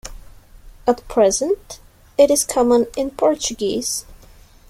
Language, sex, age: English, female, 19-29